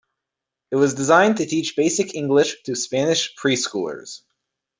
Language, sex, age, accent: English, male, 19-29, United States English